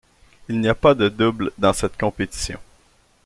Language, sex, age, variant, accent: French, male, 30-39, Français d'Amérique du Nord, Français du Canada